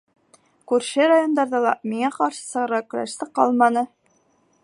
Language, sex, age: Bashkir, female, 19-29